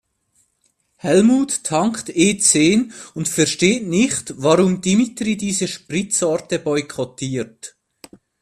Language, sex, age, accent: German, male, 40-49, Schweizerdeutsch